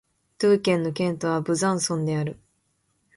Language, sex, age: Japanese, female, 19-29